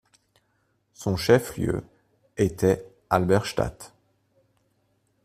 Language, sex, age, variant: French, male, 30-39, Français de métropole